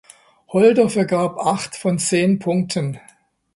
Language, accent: German, Deutschland Deutsch